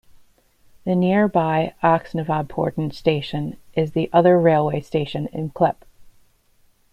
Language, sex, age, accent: English, female, 40-49, United States English